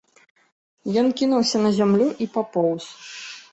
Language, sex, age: Belarusian, female, 19-29